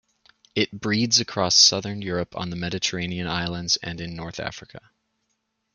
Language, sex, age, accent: English, male, 19-29, Canadian English